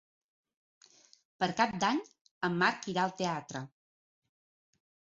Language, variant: Catalan, Central